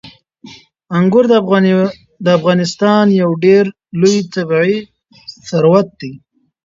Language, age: Pashto, 30-39